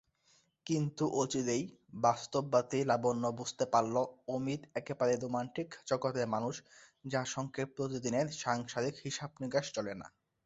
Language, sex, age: Bengali, male, 19-29